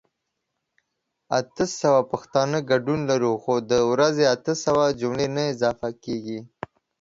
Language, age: Pashto, 19-29